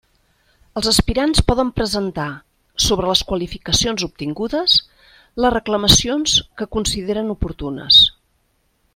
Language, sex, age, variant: Catalan, female, 50-59, Central